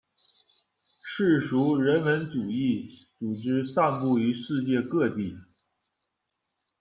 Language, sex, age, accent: Chinese, male, 19-29, 出生地：辽宁省